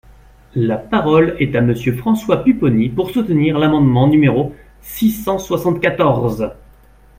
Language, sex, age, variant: French, male, 30-39, Français de métropole